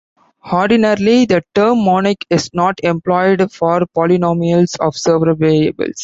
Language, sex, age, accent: English, male, 19-29, India and South Asia (India, Pakistan, Sri Lanka)